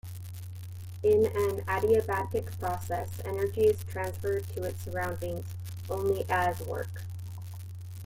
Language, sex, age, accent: English, female, 30-39, United States English